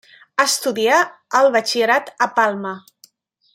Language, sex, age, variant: Catalan, female, 30-39, Central